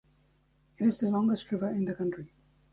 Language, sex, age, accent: English, male, 19-29, United States English